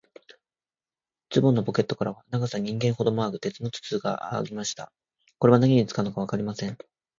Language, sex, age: Japanese, male, 19-29